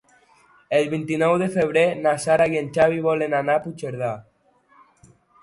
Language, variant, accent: Catalan, Nord-Occidental, nord-occidental